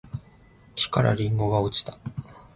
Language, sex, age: Japanese, male, 19-29